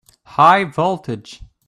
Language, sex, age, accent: English, male, 19-29, Canadian English